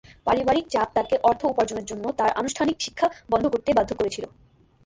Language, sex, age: Bengali, female, 19-29